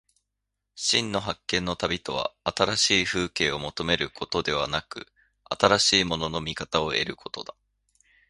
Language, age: Japanese, 19-29